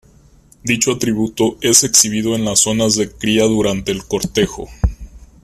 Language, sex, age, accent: Spanish, male, 19-29, México